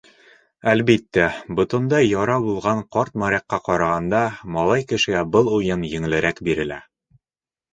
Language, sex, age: Bashkir, male, under 19